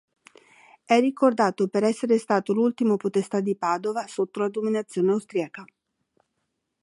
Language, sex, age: Italian, female, 60-69